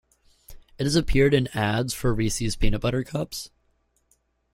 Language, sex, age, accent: English, male, 19-29, United States English